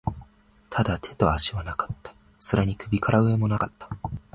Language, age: Japanese, 19-29